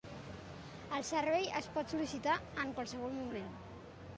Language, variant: Catalan, Central